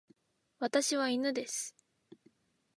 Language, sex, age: Japanese, female, 19-29